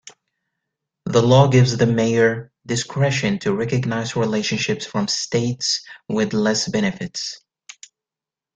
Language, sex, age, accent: English, male, 19-29, United States English